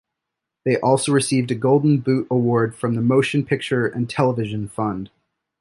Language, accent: English, United States English